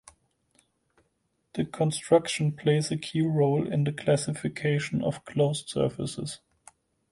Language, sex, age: English, male, 30-39